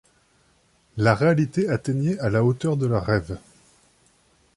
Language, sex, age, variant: French, male, 30-39, Français de métropole